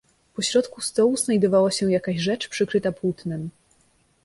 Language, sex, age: Polish, female, 19-29